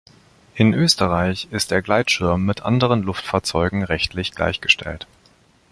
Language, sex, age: German, male, 30-39